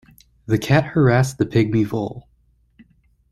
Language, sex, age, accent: English, male, 19-29, United States English